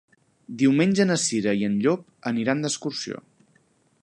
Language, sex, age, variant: Catalan, male, 19-29, Central